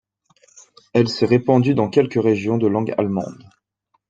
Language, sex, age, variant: French, male, 19-29, Français de métropole